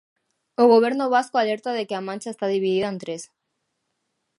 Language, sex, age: Galician, female, 19-29